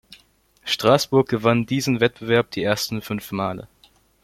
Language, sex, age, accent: German, male, under 19, Deutschland Deutsch